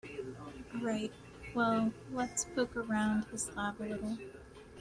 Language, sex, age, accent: English, female, 30-39, United States English